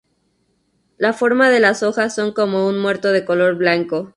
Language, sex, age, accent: Spanish, female, 30-39, México